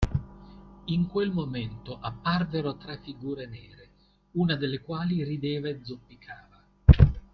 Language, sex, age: Italian, male, 50-59